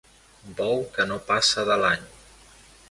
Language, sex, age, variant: Catalan, male, 19-29, Central